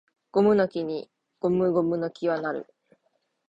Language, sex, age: Japanese, female, 19-29